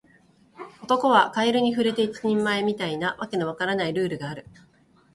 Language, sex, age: Japanese, female, 30-39